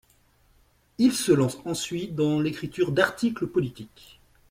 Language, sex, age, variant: French, male, 40-49, Français de métropole